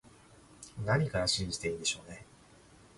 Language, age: Japanese, 30-39